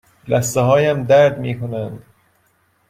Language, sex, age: Persian, male, 30-39